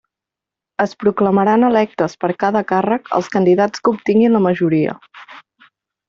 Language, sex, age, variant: Catalan, female, 30-39, Central